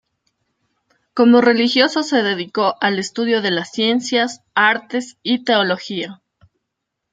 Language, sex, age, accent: Spanish, female, 30-39, América central